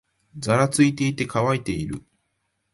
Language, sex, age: Japanese, male, 19-29